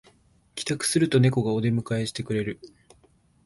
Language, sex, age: Japanese, male, 19-29